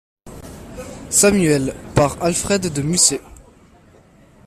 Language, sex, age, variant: French, male, 19-29, Français de métropole